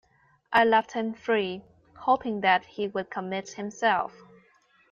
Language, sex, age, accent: English, female, 30-39, United States English